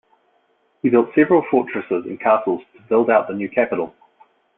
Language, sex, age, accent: English, male, 40-49, New Zealand English